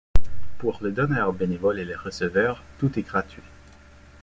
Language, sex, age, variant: French, male, 19-29, Français de métropole